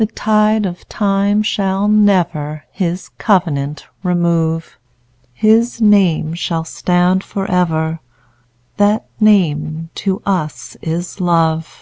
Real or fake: real